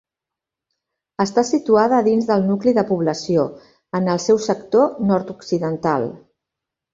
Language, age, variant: Catalan, 50-59, Central